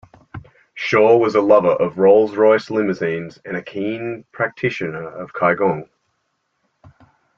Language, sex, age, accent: English, male, 30-39, Australian English